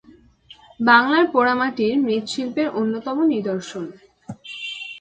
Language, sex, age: Bengali, female, under 19